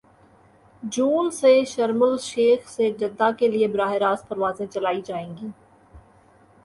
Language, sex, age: Urdu, female, 19-29